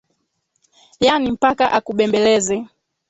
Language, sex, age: Swahili, female, 19-29